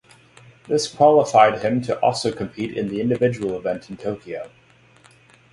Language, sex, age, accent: English, male, 19-29, United States English